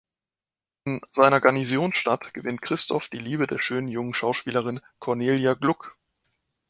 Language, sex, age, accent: German, male, 19-29, Deutschland Deutsch